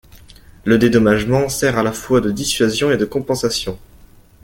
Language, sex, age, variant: French, male, under 19, Français de métropole